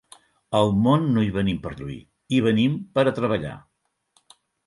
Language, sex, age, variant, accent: Catalan, male, 60-69, Central, central